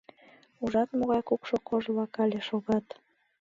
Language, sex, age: Mari, female, 19-29